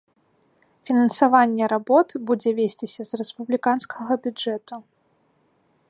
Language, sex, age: Belarusian, female, 19-29